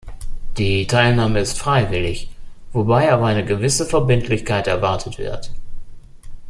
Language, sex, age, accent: German, male, 30-39, Deutschland Deutsch